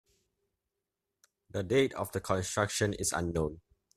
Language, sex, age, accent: English, male, under 19, Singaporean English